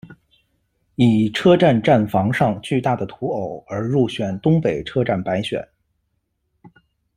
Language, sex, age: Chinese, male, 19-29